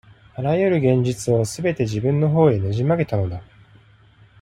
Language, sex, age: Japanese, male, 30-39